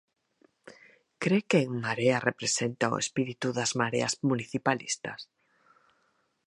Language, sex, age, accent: Galician, female, 50-59, Normativo (estándar)